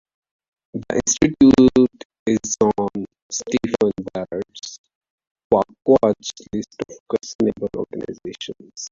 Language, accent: English, India and South Asia (India, Pakistan, Sri Lanka)